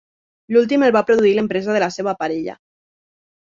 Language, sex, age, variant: Catalan, female, 19-29, Nord-Occidental